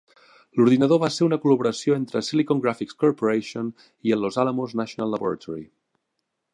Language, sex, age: Catalan, male, 30-39